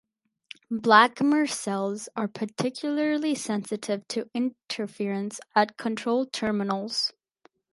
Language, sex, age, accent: English, female, under 19, United States English